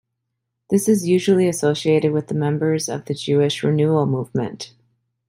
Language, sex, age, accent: English, female, 30-39, United States English